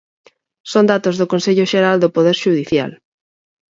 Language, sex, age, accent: Galician, female, 30-39, Normativo (estándar)